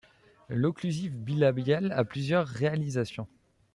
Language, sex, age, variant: French, male, 30-39, Français de métropole